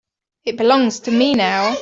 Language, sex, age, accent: English, female, 30-39, England English